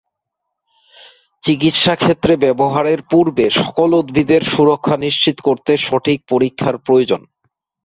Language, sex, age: Bengali, male, 19-29